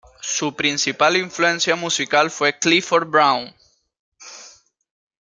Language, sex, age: Spanish, male, 19-29